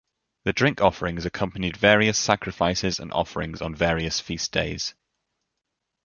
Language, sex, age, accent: English, male, 19-29, England English